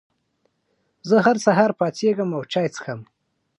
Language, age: Pashto, 30-39